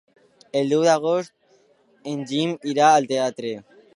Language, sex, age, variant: Catalan, male, under 19, Alacantí